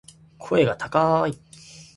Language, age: Japanese, 19-29